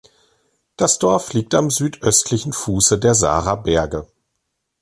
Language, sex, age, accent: German, male, 40-49, Deutschland Deutsch